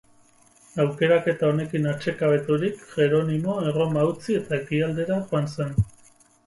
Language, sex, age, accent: Basque, male, 30-39, Mendebalekoa (Araba, Bizkaia, Gipuzkoako mendebaleko herri batzuk)